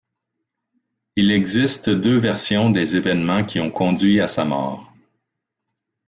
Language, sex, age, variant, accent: French, male, 50-59, Français d'Amérique du Nord, Français du Canada